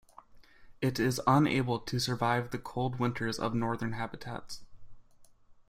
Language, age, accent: English, 19-29, United States English